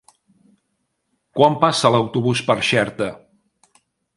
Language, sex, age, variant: Catalan, male, 40-49, Central